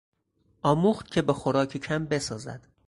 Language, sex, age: Persian, male, 30-39